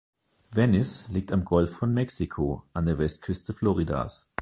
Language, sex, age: German, male, 40-49